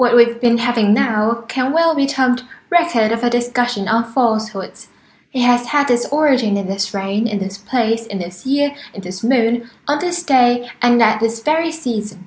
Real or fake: real